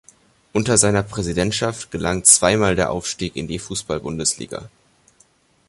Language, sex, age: German, male, under 19